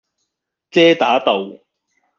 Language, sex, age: Cantonese, male, 30-39